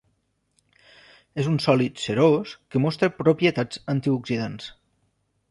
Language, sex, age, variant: Catalan, male, 40-49, Central